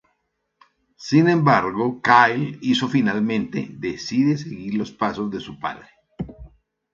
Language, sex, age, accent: Spanish, male, 60-69, Andino-Pacífico: Colombia, Perú, Ecuador, oeste de Bolivia y Venezuela andina